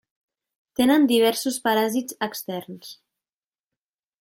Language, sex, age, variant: Catalan, female, 19-29, Central